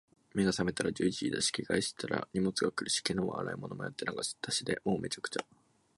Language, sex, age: Japanese, male, 19-29